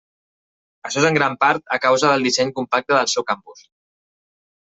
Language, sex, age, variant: Catalan, male, 19-29, Central